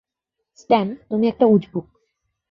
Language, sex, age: Bengali, female, 19-29